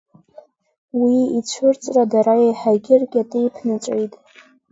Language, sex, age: Abkhazian, female, under 19